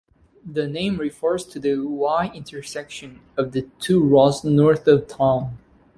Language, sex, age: English, male, 19-29